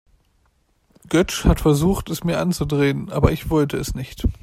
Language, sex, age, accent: German, male, 19-29, Deutschland Deutsch